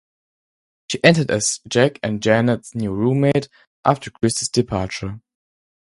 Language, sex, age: English, male, under 19